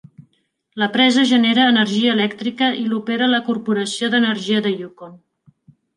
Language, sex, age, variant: Catalan, female, 40-49, Central